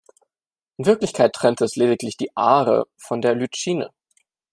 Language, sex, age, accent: German, male, 19-29, Deutschland Deutsch